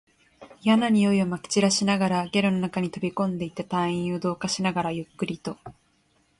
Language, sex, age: Japanese, female, 19-29